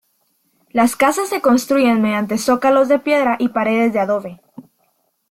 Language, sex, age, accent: Spanish, female, 19-29, América central